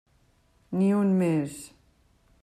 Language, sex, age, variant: Catalan, female, 50-59, Central